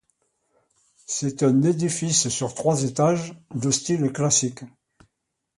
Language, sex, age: French, male, 70-79